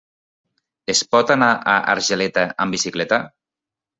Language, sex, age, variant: Catalan, male, 40-49, Nord-Occidental